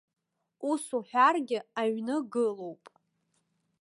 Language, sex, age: Abkhazian, female, 19-29